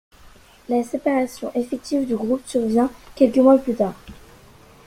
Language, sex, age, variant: French, female, under 19, Français de métropole